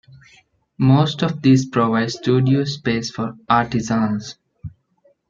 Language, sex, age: English, male, 19-29